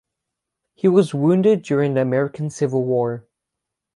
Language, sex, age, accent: English, male, under 19, United States English; England English